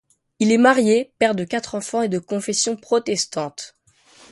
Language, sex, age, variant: French, male, under 19, Français de métropole